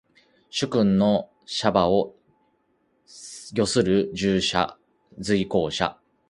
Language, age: Japanese, 30-39